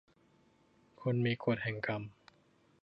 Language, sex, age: Thai, male, under 19